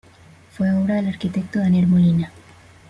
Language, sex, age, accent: Spanish, female, 19-29, Caribe: Cuba, Venezuela, Puerto Rico, República Dominicana, Panamá, Colombia caribeña, México caribeño, Costa del golfo de México